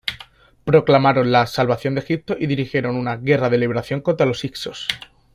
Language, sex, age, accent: Spanish, male, 19-29, España: Sur peninsular (Andalucia, Extremadura, Murcia)